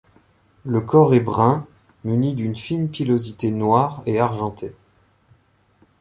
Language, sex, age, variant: French, male, 19-29, Français de métropole